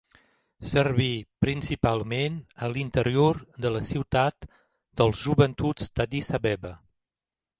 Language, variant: Catalan, Septentrional